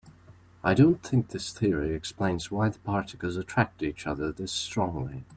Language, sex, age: English, male, 19-29